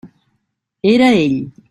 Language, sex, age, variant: Catalan, female, 19-29, Central